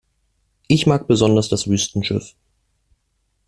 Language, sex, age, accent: German, male, 19-29, Deutschland Deutsch